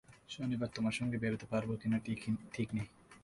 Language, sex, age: Bengali, male, 19-29